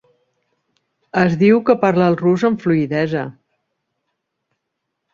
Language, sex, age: Catalan, female, 60-69